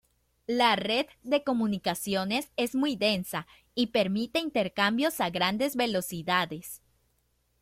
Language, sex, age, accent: Spanish, female, under 19, México